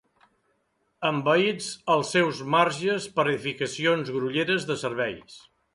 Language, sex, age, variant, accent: Catalan, male, 60-69, Central, central